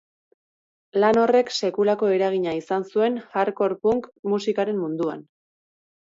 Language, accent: Basque, Erdialdekoa edo Nafarra (Gipuzkoa, Nafarroa)